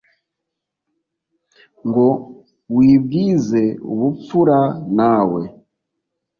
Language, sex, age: Kinyarwanda, male, 40-49